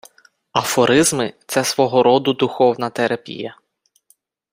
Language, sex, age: Ukrainian, male, 30-39